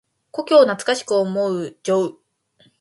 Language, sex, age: Japanese, female, under 19